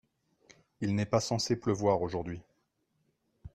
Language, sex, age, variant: French, male, 40-49, Français de métropole